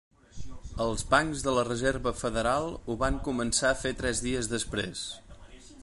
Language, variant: Catalan, Central